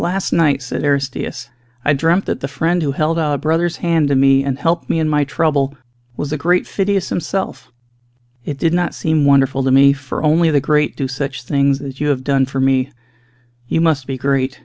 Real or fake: real